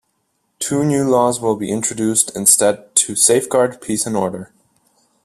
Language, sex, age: English, male, 19-29